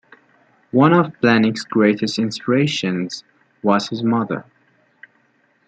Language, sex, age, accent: English, male, 19-29, United States English